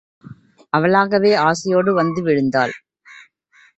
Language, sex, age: Tamil, female, 30-39